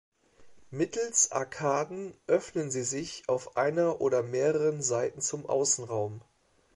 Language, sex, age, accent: German, male, 40-49, Deutschland Deutsch